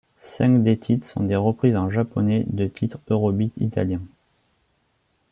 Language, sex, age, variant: French, male, 19-29, Français de métropole